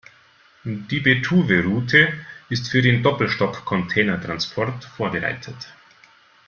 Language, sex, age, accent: German, male, 40-49, Deutschland Deutsch